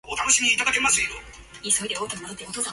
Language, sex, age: English, male, 19-29